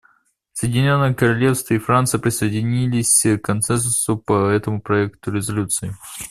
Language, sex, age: Russian, male, under 19